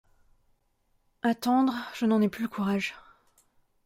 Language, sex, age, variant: French, female, 30-39, Français de métropole